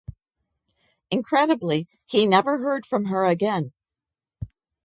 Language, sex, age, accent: English, female, 50-59, United States English